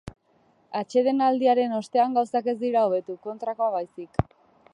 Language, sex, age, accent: Basque, female, 19-29, Mendebalekoa (Araba, Bizkaia, Gipuzkoako mendebaleko herri batzuk)